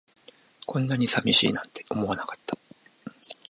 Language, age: Japanese, 50-59